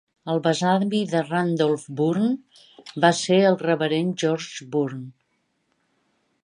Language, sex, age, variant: Catalan, female, 60-69, Central